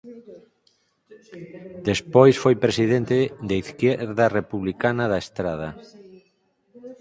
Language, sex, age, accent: Galician, male, 50-59, Central (gheada)